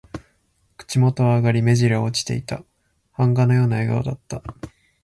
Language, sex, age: Japanese, male, 19-29